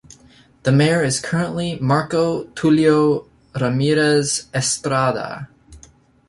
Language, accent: English, United States English